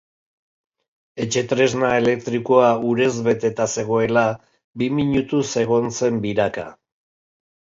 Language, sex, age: Basque, male, 60-69